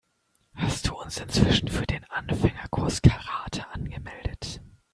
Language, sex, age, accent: German, male, 19-29, Deutschland Deutsch